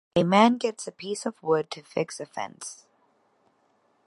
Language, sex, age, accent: English, female, 30-39, United States English